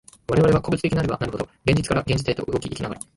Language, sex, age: Japanese, male, 19-29